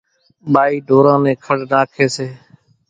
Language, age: Kachi Koli, 19-29